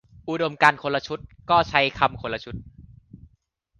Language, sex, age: Thai, male, 19-29